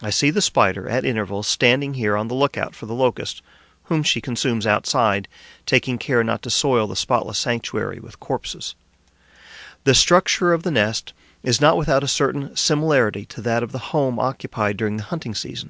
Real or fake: real